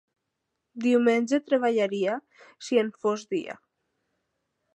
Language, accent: Catalan, valencià